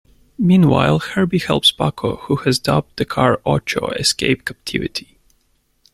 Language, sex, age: English, male, 19-29